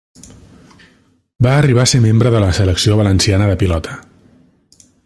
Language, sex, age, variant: Catalan, male, 40-49, Central